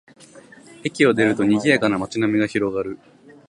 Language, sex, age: Japanese, male, 19-29